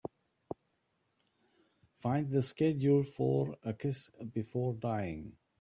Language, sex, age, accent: English, male, 60-69, Southern African (South Africa, Zimbabwe, Namibia)